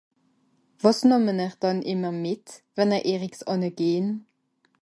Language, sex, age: Swiss German, female, 19-29